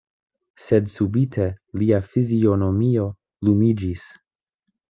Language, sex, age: Esperanto, male, 19-29